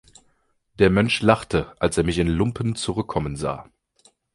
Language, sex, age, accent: German, male, 30-39, Deutschland Deutsch